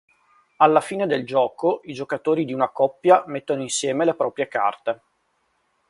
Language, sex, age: Italian, male, 30-39